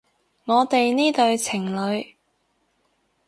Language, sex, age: Cantonese, female, 19-29